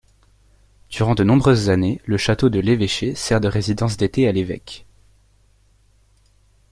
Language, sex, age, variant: French, male, 19-29, Français de métropole